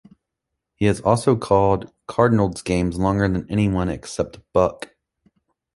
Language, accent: English, United States English